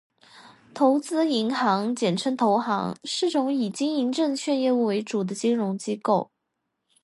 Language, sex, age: Chinese, female, 19-29